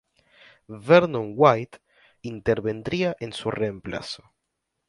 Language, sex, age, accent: Spanish, male, under 19, Rioplatense: Argentina, Uruguay, este de Bolivia, Paraguay